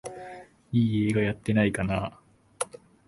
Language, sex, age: Japanese, male, 19-29